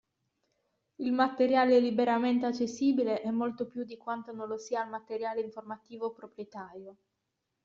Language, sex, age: Italian, female, 19-29